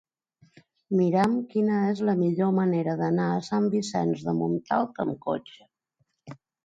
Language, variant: Catalan, Balear